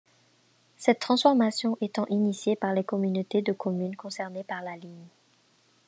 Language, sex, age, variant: French, female, under 19, Français de métropole